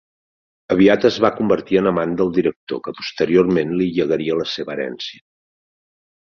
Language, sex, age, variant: Catalan, male, 50-59, Central